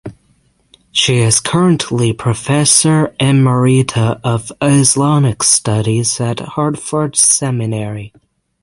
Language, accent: English, United States English; England English